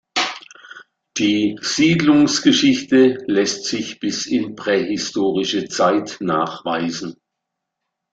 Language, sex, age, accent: German, male, 70-79, Deutschland Deutsch